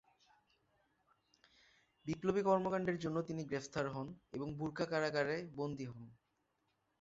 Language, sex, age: Bengali, male, 19-29